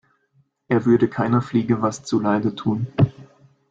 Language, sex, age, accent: German, male, 19-29, Deutschland Deutsch